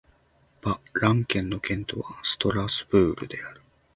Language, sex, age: Japanese, male, 19-29